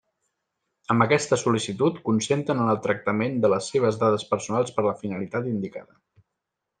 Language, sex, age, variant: Catalan, male, 30-39, Central